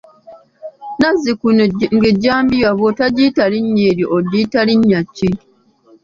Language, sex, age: Ganda, female, 19-29